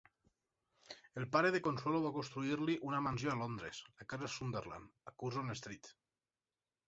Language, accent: Catalan, valencià